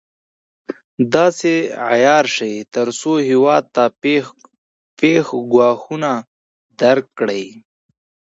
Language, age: Pashto, 19-29